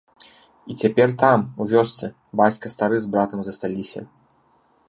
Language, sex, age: Belarusian, male, 30-39